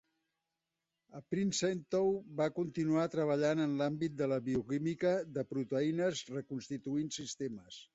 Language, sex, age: Catalan, male, 70-79